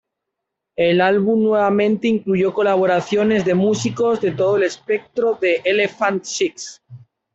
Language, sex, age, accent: Spanish, male, 30-39, España: Norte peninsular (Asturias, Castilla y León, Cantabria, País Vasco, Navarra, Aragón, La Rioja, Guadalajara, Cuenca)